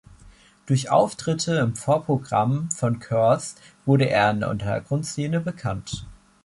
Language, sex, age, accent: German, male, 19-29, Deutschland Deutsch